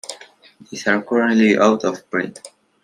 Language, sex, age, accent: English, male, under 19, United States English